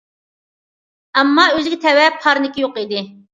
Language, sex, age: Uyghur, female, 40-49